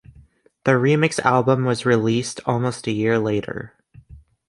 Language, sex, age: English, male, under 19